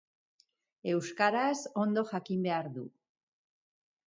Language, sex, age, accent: Basque, female, 50-59, Mendebalekoa (Araba, Bizkaia, Gipuzkoako mendebaleko herri batzuk)